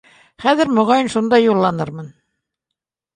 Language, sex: Bashkir, female